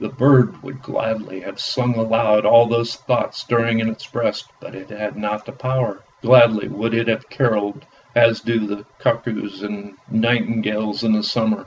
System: none